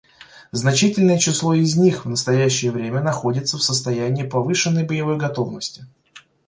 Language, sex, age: Russian, male, 19-29